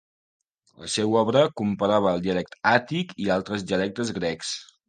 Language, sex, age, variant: Catalan, male, 19-29, Septentrional